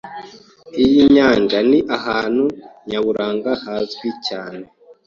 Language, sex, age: Kinyarwanda, male, 19-29